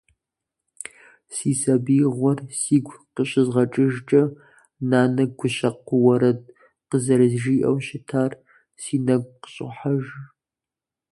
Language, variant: Kabardian, Адыгэбзэ (Къэбэрдей, Кирил, псоми зэдай)